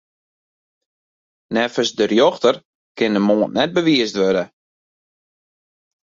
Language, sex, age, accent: Western Frisian, male, 19-29, Wâldfrysk